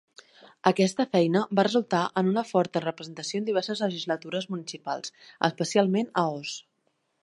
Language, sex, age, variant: Catalan, female, 30-39, Nord-Occidental